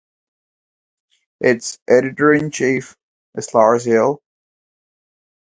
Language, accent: English, India and South Asia (India, Pakistan, Sri Lanka)